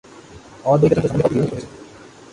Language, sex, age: Bengali, male, 19-29